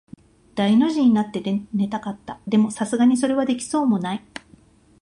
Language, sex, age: Japanese, female, 50-59